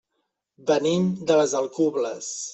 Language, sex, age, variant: Catalan, male, 30-39, Central